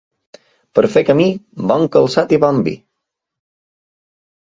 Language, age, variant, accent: Catalan, 19-29, Balear, mallorquí